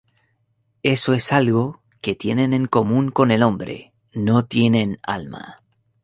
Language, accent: Spanish, España: Centro-Sur peninsular (Madrid, Toledo, Castilla-La Mancha)